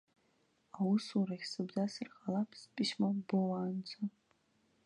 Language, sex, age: Abkhazian, female, under 19